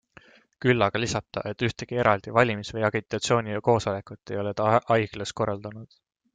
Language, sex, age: Estonian, male, 19-29